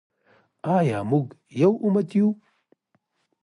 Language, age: Pashto, 40-49